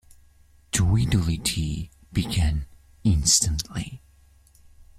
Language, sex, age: English, male, 19-29